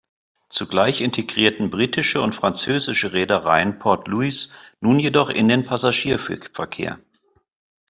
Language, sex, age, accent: German, male, 50-59, Deutschland Deutsch